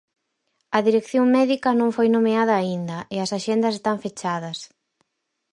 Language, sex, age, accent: Galician, female, 30-39, Normativo (estándar)